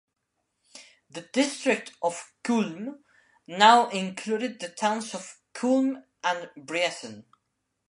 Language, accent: English, England English